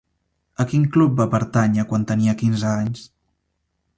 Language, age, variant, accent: Catalan, under 19, Central, central